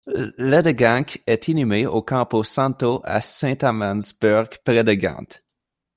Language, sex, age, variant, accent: French, male, 19-29, Français d'Amérique du Nord, Français du Canada